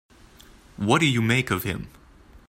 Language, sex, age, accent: English, male, 19-29, Canadian English